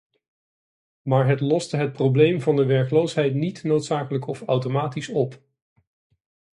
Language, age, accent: Dutch, 40-49, Nederlands Nederlands